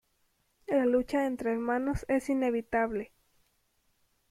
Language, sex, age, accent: Spanish, female, 19-29, México